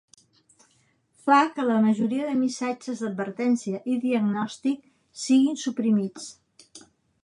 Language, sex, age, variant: Catalan, female, 60-69, Central